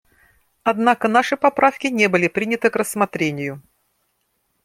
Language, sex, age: Russian, female, 50-59